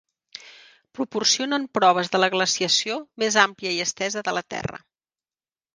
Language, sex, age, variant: Catalan, female, 50-59, Central